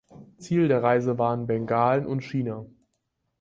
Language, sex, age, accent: German, male, 19-29, Deutschland Deutsch